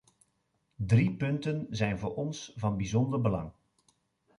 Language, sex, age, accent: Dutch, male, 50-59, Nederlands Nederlands